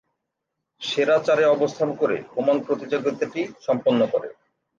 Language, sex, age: Bengali, male, 19-29